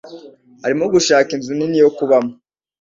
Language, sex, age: Kinyarwanda, male, under 19